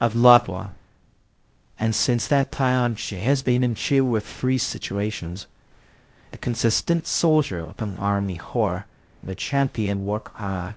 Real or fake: fake